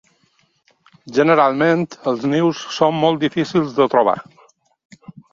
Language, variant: Catalan, Balear